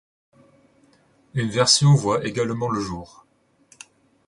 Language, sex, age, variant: French, male, 30-39, Français de métropole